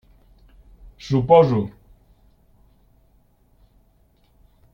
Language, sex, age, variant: Catalan, male, 60-69, Central